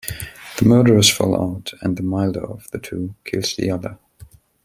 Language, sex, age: English, male, 19-29